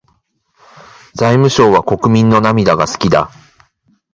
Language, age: Japanese, 30-39